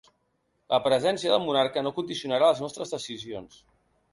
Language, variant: Catalan, Central